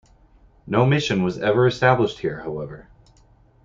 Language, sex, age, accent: English, male, 40-49, Canadian English